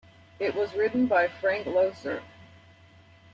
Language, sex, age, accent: English, female, 40-49, United States English